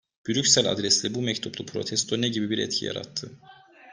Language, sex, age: Turkish, male, 19-29